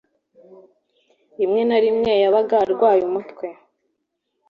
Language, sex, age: Kinyarwanda, female, 19-29